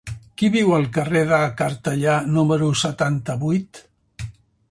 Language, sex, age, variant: Catalan, male, 60-69, Central